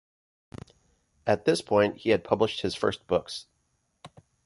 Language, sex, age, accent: English, male, 40-49, United States English